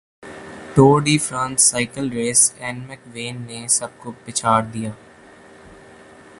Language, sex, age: Urdu, male, 19-29